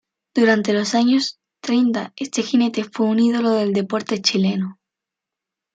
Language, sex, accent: Spanish, female, España: Sur peninsular (Andalucia, Extremadura, Murcia)